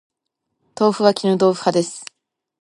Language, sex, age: Japanese, female, 19-29